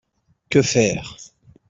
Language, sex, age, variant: French, male, 30-39, Français de métropole